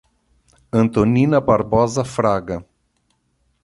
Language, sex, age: Portuguese, male, 60-69